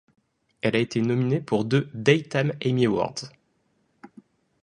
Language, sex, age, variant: French, male, 19-29, Français de métropole